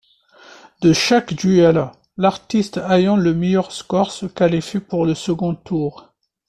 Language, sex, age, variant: French, male, 40-49, Français de métropole